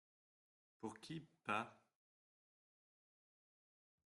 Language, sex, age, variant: French, male, 19-29, Français de métropole